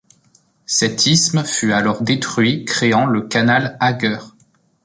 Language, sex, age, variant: French, male, 30-39, Français de métropole